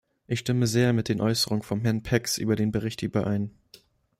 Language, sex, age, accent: German, male, 19-29, Deutschland Deutsch